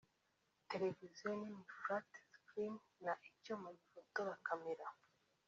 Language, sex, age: Kinyarwanda, female, 19-29